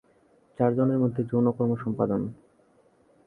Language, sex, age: Bengali, male, 19-29